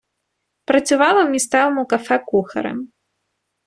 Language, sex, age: Ukrainian, female, 30-39